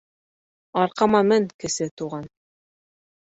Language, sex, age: Bashkir, female, 30-39